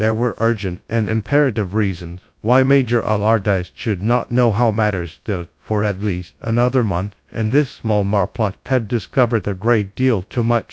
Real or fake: fake